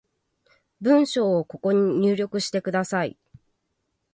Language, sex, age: Japanese, female, 30-39